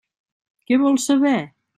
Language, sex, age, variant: Catalan, female, 19-29, Central